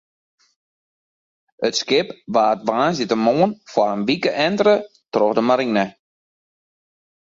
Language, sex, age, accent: Western Frisian, male, 19-29, Wâldfrysk